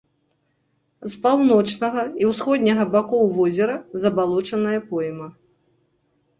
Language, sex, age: Belarusian, female, 50-59